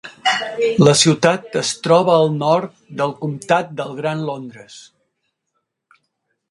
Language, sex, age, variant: Catalan, male, 70-79, Central